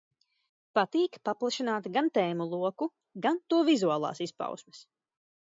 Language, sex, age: Latvian, female, 19-29